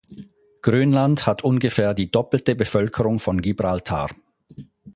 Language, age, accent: German, 50-59, Schweizerdeutsch